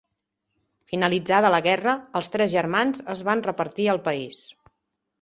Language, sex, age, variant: Catalan, female, 40-49, Central